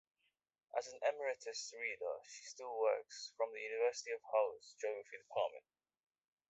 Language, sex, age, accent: English, male, 19-29, England English